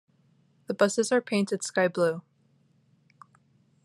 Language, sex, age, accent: English, female, under 19, United States English